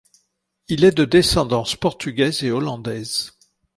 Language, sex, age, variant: French, male, 60-69, Français de métropole